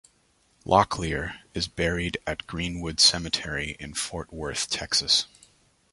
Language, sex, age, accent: English, male, 30-39, Canadian English